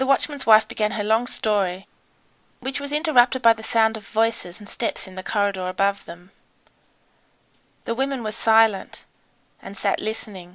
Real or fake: real